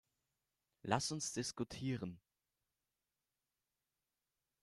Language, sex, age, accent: German, male, under 19, Deutschland Deutsch